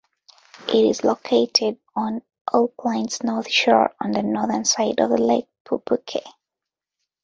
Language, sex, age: English, female, under 19